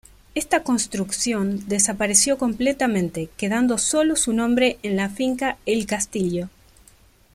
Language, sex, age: Spanish, female, 19-29